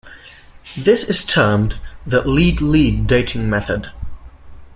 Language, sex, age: English, male, under 19